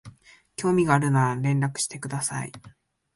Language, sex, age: Japanese, male, 19-29